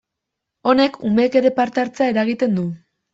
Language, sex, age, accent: Basque, female, under 19, Erdialdekoa edo Nafarra (Gipuzkoa, Nafarroa)